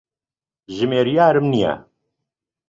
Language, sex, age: Central Kurdish, male, 50-59